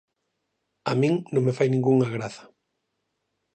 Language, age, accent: Galician, 40-49, Normativo (estándar)